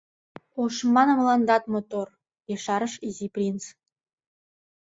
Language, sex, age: Mari, female, under 19